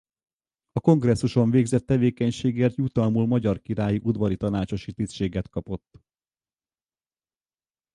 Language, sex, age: Hungarian, male, 50-59